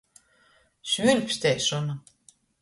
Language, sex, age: Latgalian, female, 40-49